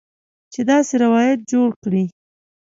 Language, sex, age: Pashto, female, 19-29